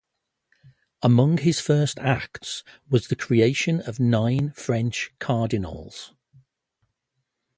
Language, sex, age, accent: English, male, 40-49, England English